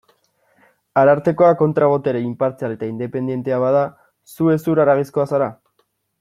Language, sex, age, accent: Basque, male, 19-29, Erdialdekoa edo Nafarra (Gipuzkoa, Nafarroa)